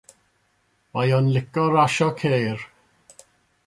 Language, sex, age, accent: Welsh, male, 30-39, Y Deyrnas Unedig Cymraeg